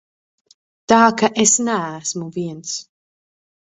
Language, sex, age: Latvian, female, 30-39